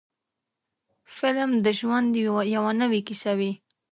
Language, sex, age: Pashto, female, 19-29